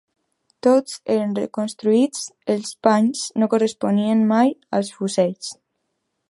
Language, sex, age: Catalan, female, under 19